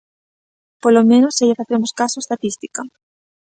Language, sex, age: Galician, female, 19-29